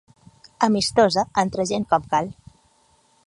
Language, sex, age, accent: Catalan, female, 30-39, balear; central